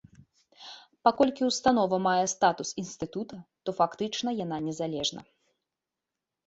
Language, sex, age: Belarusian, female, 19-29